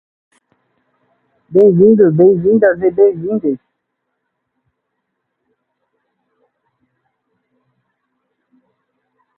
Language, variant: Portuguese, Portuguese (Brasil)